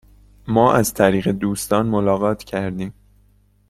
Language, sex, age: Persian, male, 19-29